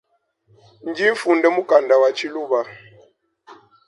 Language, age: Luba-Lulua, 19-29